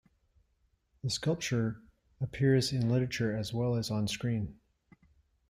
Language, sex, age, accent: English, male, 40-49, United States English